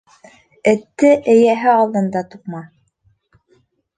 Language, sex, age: Bashkir, female, 19-29